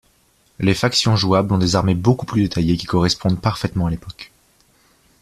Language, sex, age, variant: French, male, 19-29, Français de métropole